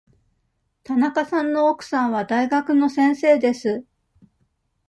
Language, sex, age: Japanese, female, 40-49